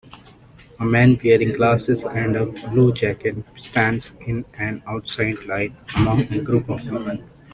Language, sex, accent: English, male, India and South Asia (India, Pakistan, Sri Lanka)